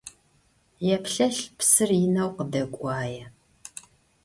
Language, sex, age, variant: Adyghe, female, 50-59, Адыгабзэ (Кирил, пстэумэ зэдыряе)